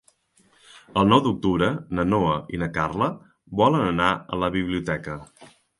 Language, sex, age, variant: Catalan, male, 40-49, Central